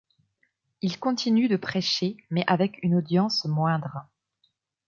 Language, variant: French, Français de métropole